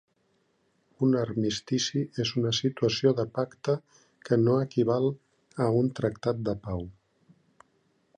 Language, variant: Catalan, Central